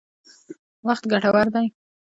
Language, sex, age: Pashto, female, under 19